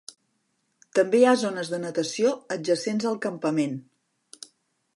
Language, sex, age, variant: Catalan, female, 40-49, Central